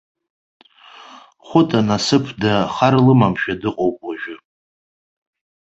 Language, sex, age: Abkhazian, male, 30-39